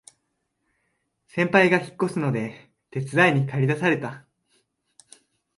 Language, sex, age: Japanese, female, 19-29